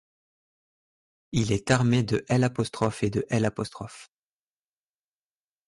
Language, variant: French, Français de métropole